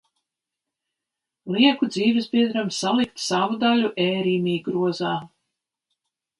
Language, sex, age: Latvian, female, 60-69